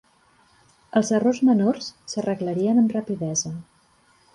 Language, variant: Catalan, Central